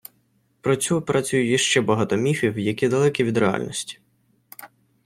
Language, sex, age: Ukrainian, male, under 19